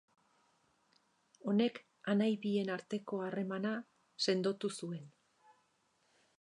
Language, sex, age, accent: Basque, female, 50-59, Erdialdekoa edo Nafarra (Gipuzkoa, Nafarroa)